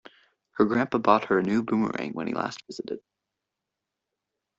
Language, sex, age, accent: English, male, under 19, United States English